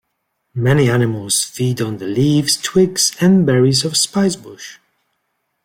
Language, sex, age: English, male, 40-49